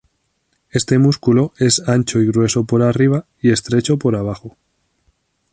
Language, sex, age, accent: Spanish, male, 19-29, España: Norte peninsular (Asturias, Castilla y León, Cantabria, País Vasco, Navarra, Aragón, La Rioja, Guadalajara, Cuenca)